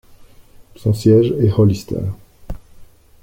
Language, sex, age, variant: French, male, 30-39, Français de métropole